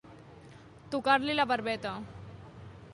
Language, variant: Catalan, Septentrional